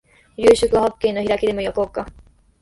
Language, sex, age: Japanese, female, under 19